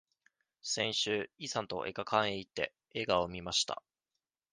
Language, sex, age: Japanese, male, 19-29